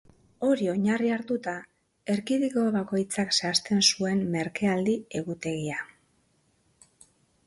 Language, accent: Basque, Mendebalekoa (Araba, Bizkaia, Gipuzkoako mendebaleko herri batzuk)